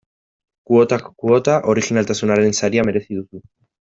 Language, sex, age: Basque, male, 19-29